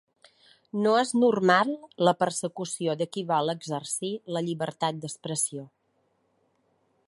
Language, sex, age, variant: Catalan, female, 40-49, Balear